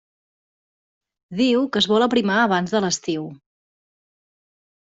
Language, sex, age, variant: Catalan, female, 60-69, Central